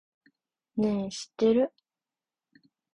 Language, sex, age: Japanese, female, 19-29